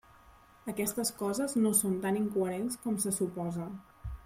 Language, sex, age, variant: Catalan, female, 30-39, Central